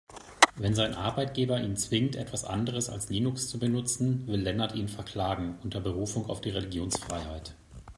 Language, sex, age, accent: German, male, 40-49, Deutschland Deutsch